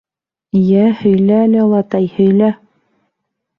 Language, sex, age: Bashkir, female, 40-49